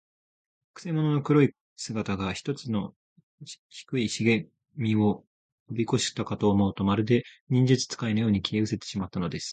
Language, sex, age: Japanese, male, 19-29